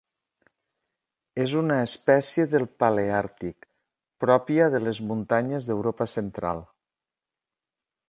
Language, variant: Catalan, Septentrional